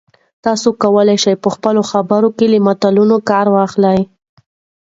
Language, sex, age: Pashto, female, 19-29